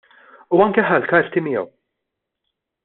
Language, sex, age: Maltese, male, 40-49